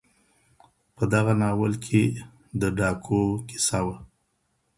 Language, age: Pashto, 40-49